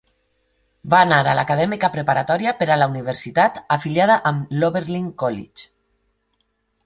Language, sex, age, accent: Catalan, female, 30-39, valencià